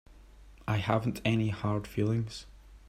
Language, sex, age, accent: English, male, 19-29, Scottish English